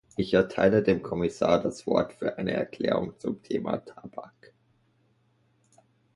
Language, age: German, 30-39